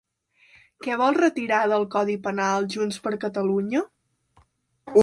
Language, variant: Catalan, Central